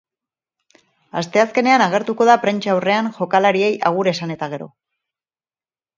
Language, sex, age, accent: Basque, female, 40-49, Erdialdekoa edo Nafarra (Gipuzkoa, Nafarroa)